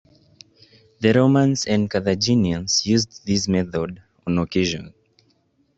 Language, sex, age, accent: English, male, 19-29, United States English